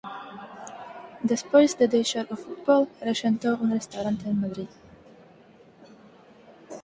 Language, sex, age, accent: Galician, female, 19-29, Neofalante